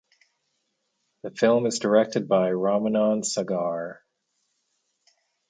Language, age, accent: English, 30-39, United States English